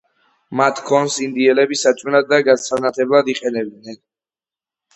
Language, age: Georgian, under 19